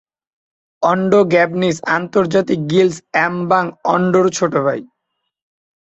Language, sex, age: Bengali, male, 19-29